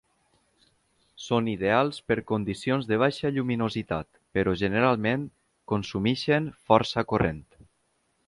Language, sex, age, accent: Catalan, male, 19-29, valencià; valencià meridional